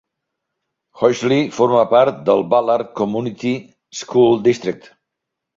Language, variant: Catalan, Central